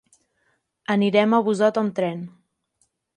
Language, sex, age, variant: Catalan, female, 19-29, Central